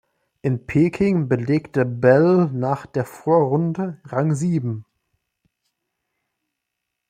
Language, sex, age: German, male, 19-29